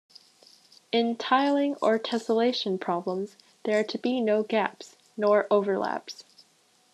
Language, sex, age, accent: English, female, under 19, United States English